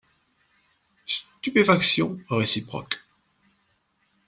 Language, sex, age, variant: French, male, 30-39, Français de métropole